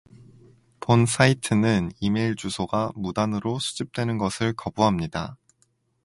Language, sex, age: Korean, male, 19-29